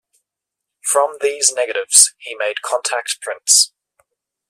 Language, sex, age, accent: English, male, 19-29, Australian English